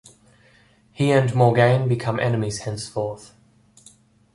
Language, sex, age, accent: English, male, 19-29, Australian English